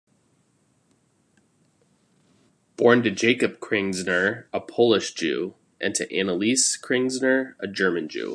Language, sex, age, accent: English, male, 30-39, United States English